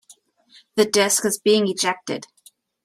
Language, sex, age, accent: English, female, 40-49, United States English